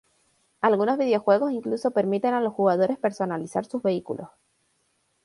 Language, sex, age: Spanish, female, 19-29